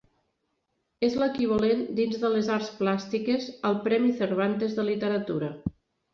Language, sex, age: Catalan, female, 40-49